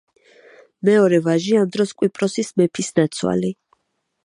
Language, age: Georgian, 30-39